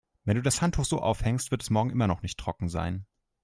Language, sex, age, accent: German, male, 19-29, Deutschland Deutsch